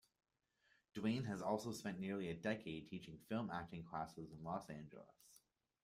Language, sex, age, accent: English, male, 19-29, Canadian English